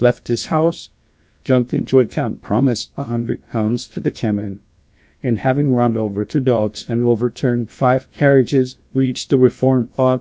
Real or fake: fake